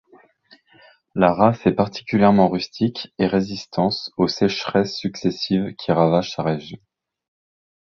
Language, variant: French, Français de métropole